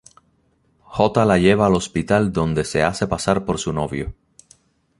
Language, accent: Spanish, Caribe: Cuba, Venezuela, Puerto Rico, República Dominicana, Panamá, Colombia caribeña, México caribeño, Costa del golfo de México